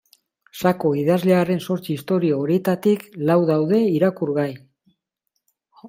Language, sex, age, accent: Basque, male, 50-59, Mendebalekoa (Araba, Bizkaia, Gipuzkoako mendebaleko herri batzuk)